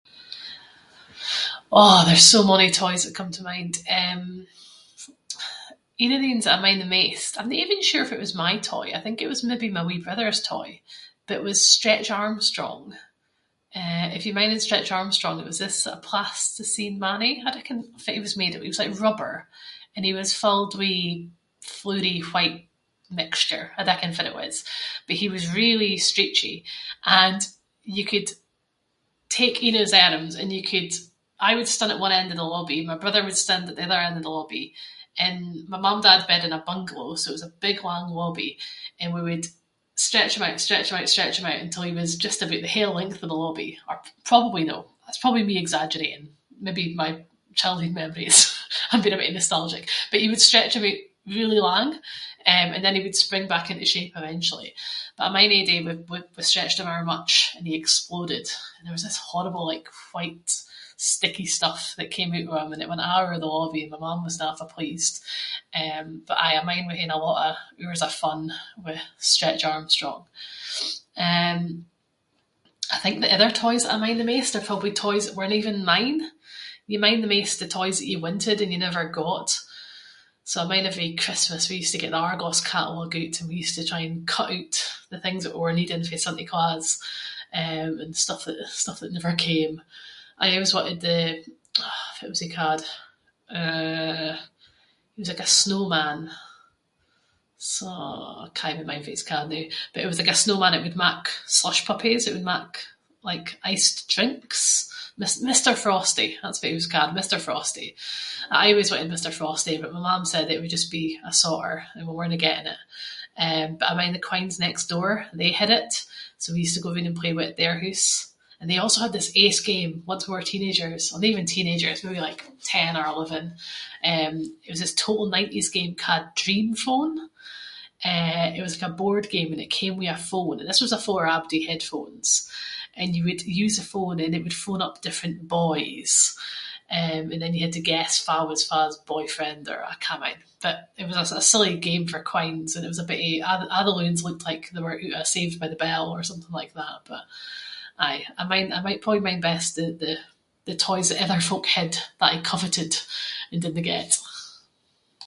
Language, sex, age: Scots, female, 30-39